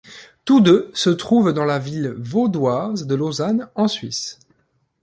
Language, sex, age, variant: French, male, 19-29, Français de métropole